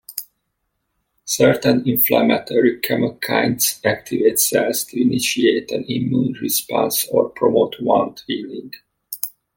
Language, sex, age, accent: English, male, 40-49, United States English